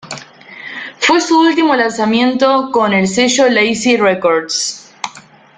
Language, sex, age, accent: Spanish, female, 19-29, Rioplatense: Argentina, Uruguay, este de Bolivia, Paraguay